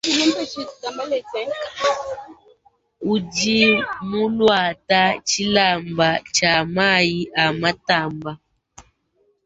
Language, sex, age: Luba-Lulua, female, 19-29